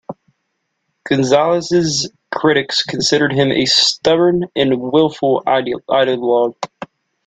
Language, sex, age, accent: English, male, 19-29, United States English